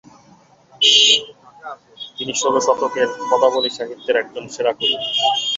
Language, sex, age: Bengali, male, 19-29